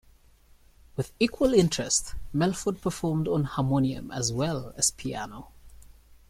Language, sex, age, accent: English, male, 19-29, England English